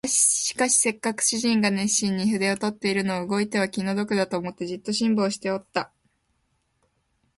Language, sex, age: Japanese, female, 19-29